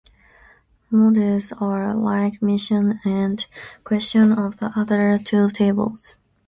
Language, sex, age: English, female, under 19